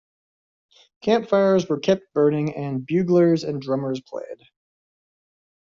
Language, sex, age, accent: English, male, 30-39, United States English